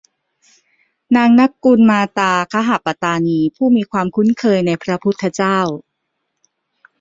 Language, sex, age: Thai, male, 30-39